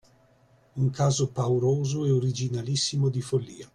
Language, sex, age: Italian, male, 30-39